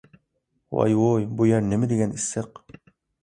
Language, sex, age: Uyghur, male, 19-29